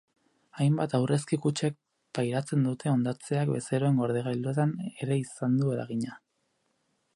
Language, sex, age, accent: Basque, male, 19-29, Erdialdekoa edo Nafarra (Gipuzkoa, Nafarroa)